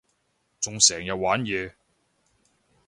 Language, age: Cantonese, 40-49